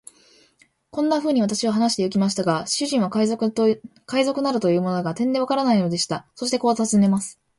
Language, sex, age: Japanese, female, 19-29